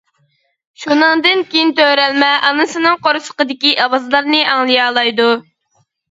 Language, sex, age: Uyghur, female, under 19